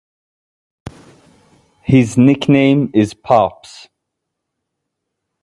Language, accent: English, United States English